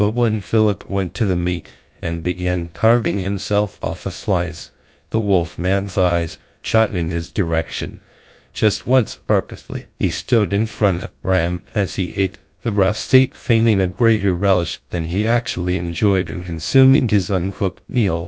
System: TTS, GlowTTS